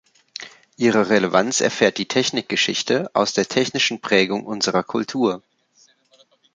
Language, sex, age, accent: German, male, 30-39, Deutschland Deutsch